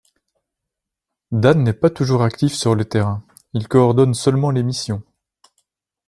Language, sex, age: French, male, 30-39